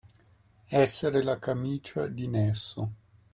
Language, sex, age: Italian, male, 40-49